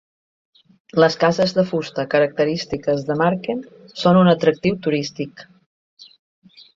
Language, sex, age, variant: Catalan, female, 50-59, Central